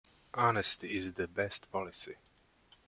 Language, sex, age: English, male, 30-39